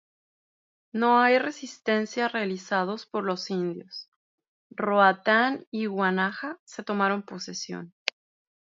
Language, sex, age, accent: Spanish, female, 30-39, México